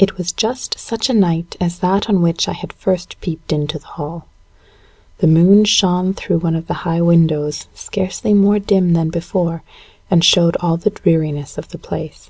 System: none